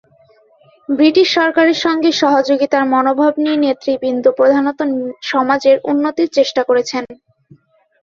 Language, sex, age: Bengali, female, 19-29